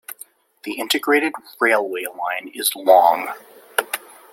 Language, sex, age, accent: English, male, 19-29, United States English